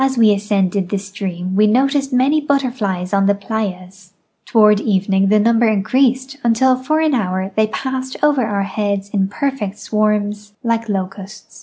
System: none